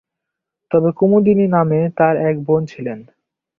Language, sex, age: Bengali, male, under 19